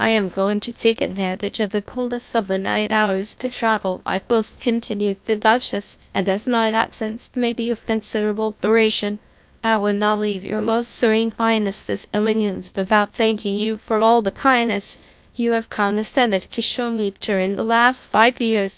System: TTS, GlowTTS